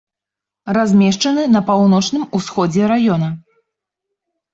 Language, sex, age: Belarusian, female, 30-39